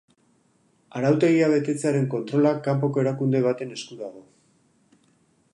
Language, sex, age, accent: Basque, male, 40-49, Erdialdekoa edo Nafarra (Gipuzkoa, Nafarroa)